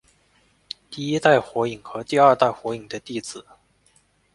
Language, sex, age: Chinese, male, 19-29